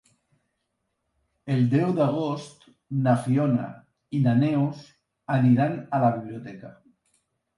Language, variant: Catalan, Central